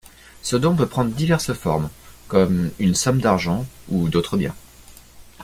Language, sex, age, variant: French, male, 19-29, Français de métropole